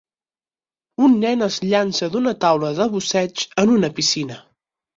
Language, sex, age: Catalan, male, 19-29